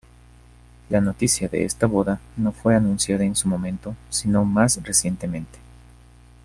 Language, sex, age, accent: Spanish, male, 30-39, Andino-Pacífico: Colombia, Perú, Ecuador, oeste de Bolivia y Venezuela andina